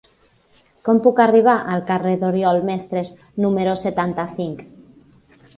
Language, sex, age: Catalan, female, 30-39